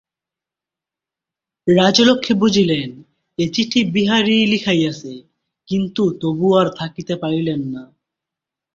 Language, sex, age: Bengali, male, 19-29